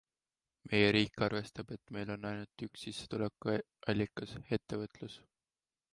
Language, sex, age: Estonian, male, 19-29